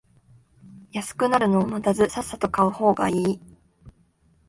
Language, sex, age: Japanese, female, 19-29